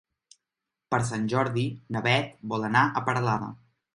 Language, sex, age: Catalan, male, 19-29